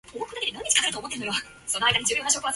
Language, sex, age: English, male, 19-29